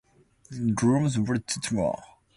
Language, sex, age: English, male, 19-29